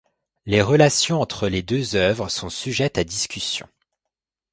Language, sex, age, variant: French, male, 19-29, Français de métropole